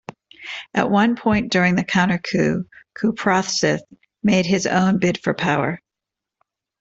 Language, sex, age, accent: English, female, 50-59, United States English